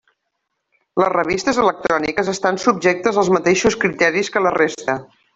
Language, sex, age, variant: Catalan, female, 40-49, Central